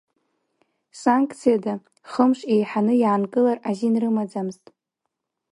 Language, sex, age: Abkhazian, female, under 19